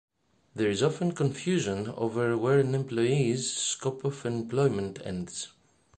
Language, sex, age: English, male, 40-49